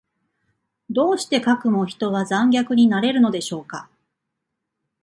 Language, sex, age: Japanese, female, 40-49